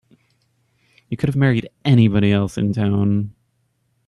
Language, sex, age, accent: English, male, 19-29, United States English